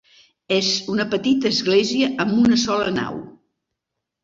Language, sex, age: Catalan, female, 70-79